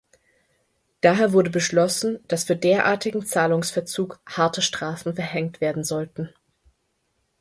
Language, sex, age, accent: German, female, 30-39, Deutschland Deutsch